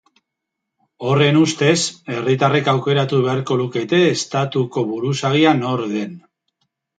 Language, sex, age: Basque, male, 40-49